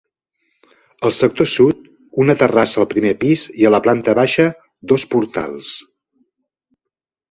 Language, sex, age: Catalan, male, 50-59